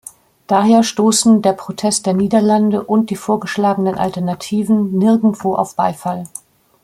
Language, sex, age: German, female, 50-59